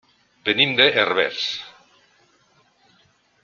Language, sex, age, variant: Catalan, male, 60-69, Nord-Occidental